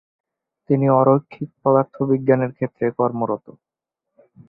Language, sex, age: Bengali, male, 19-29